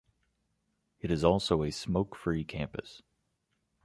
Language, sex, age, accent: English, male, 30-39, United States English